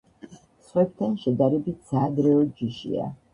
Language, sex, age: Georgian, female, 70-79